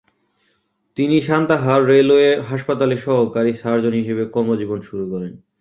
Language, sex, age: Bengali, male, 19-29